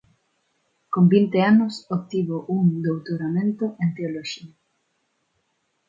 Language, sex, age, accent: Galician, female, 19-29, Neofalante